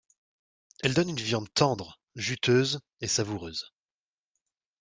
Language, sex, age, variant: French, male, 19-29, Français de métropole